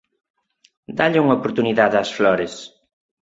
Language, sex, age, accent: Galician, male, 30-39, Neofalante